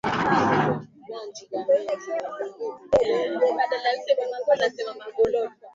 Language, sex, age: Swahili, male, 19-29